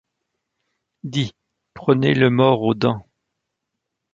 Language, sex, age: French, male, 40-49